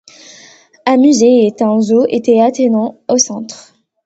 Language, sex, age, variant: French, female, under 19, Français du nord de l'Afrique